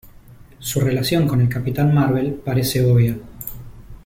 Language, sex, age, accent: Spanish, male, 40-49, Rioplatense: Argentina, Uruguay, este de Bolivia, Paraguay